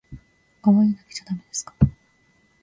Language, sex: Japanese, female